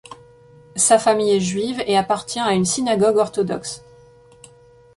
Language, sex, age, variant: French, female, 30-39, Français de métropole